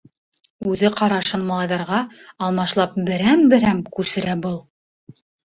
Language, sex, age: Bashkir, female, 30-39